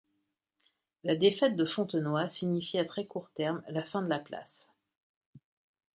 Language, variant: French, Français de métropole